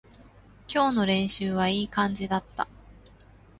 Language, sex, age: Japanese, female, 30-39